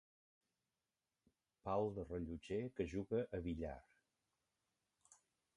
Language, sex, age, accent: Catalan, male, 60-69, Oriental